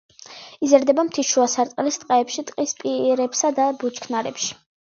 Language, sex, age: Georgian, female, under 19